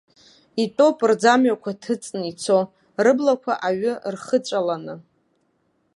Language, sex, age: Abkhazian, female, 30-39